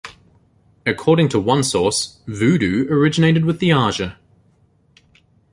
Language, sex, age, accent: English, male, 30-39, New Zealand English